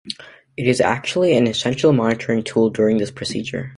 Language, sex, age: English, male, under 19